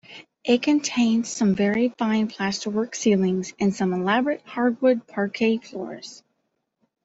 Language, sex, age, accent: English, female, 40-49, United States English